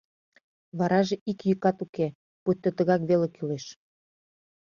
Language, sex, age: Mari, female, 30-39